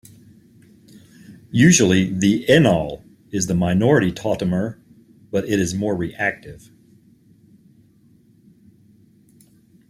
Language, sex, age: English, male, 60-69